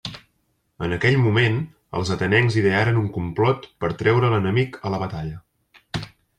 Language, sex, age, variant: Catalan, male, 30-39, Central